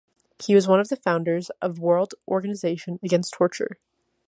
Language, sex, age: English, female, 19-29